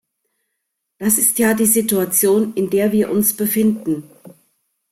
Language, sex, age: German, female, 50-59